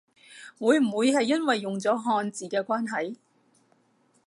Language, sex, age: Cantonese, female, 60-69